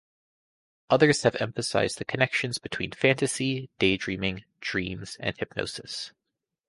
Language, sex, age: English, female, 19-29